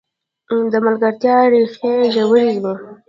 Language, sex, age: Pashto, female, under 19